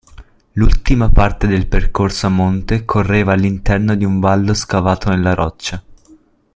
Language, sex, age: Italian, male, 19-29